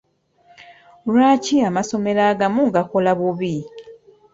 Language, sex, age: Ganda, female, 30-39